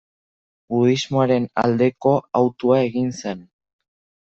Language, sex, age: Basque, male, under 19